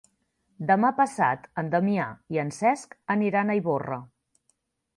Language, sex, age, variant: Catalan, female, 40-49, Central